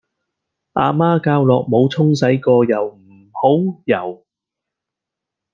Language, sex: Cantonese, male